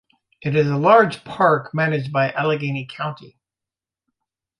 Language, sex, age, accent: English, male, 50-59, United States English